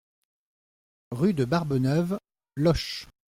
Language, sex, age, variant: French, male, 40-49, Français de métropole